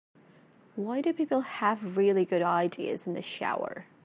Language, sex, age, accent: English, female, 19-29, Australian English